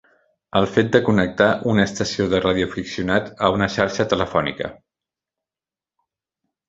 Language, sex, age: Catalan, male, 60-69